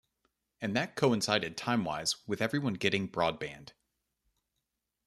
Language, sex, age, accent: English, male, 30-39, United States English